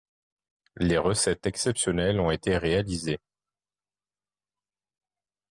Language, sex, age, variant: French, male, 30-39, Français de métropole